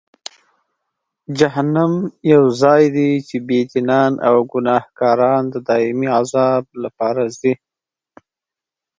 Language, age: Pashto, 30-39